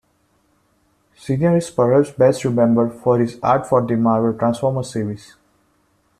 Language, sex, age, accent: English, male, 19-29, India and South Asia (India, Pakistan, Sri Lanka)